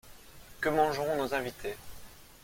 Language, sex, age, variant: French, male, 30-39, Français de métropole